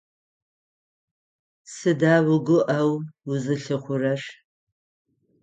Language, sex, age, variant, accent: Adyghe, female, 50-59, Адыгабзэ (Кирил, пстэумэ зэдыряе), Кıэмгуй (Çemguy)